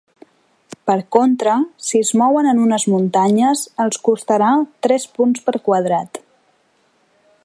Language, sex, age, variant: Catalan, female, 19-29, Central